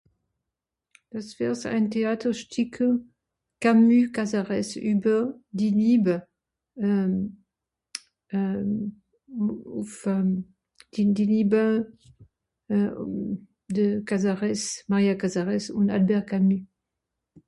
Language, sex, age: Swiss German, female, 60-69